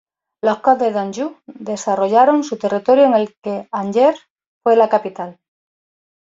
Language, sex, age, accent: Spanish, female, 40-49, España: Sur peninsular (Andalucia, Extremadura, Murcia)